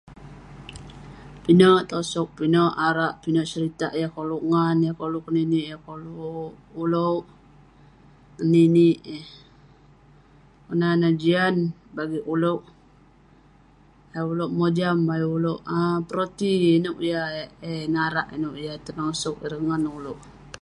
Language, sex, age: Western Penan, female, 19-29